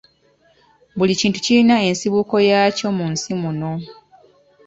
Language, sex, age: Ganda, female, 30-39